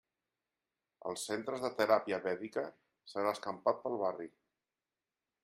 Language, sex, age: Catalan, male, 50-59